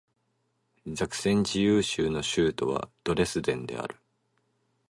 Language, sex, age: Japanese, male, 19-29